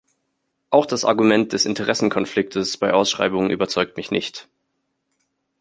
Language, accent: German, Deutschland Deutsch